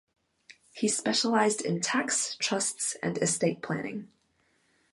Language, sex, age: English, female, 19-29